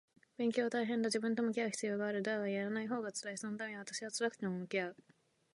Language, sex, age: Japanese, female, under 19